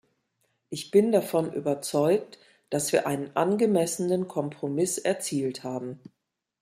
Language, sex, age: German, female, 50-59